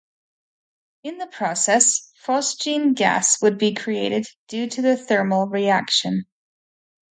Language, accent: English, United States English